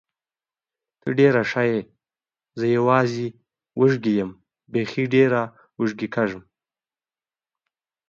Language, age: Pashto, under 19